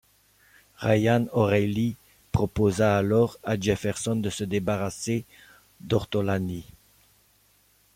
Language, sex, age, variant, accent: French, male, 50-59, Français d'Europe, Français de Belgique